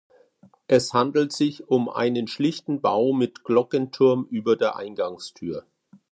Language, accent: German, Deutschland Deutsch